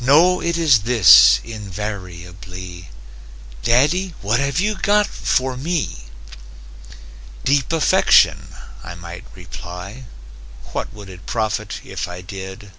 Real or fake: real